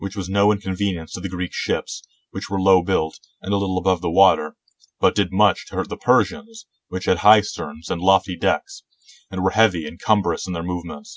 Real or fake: real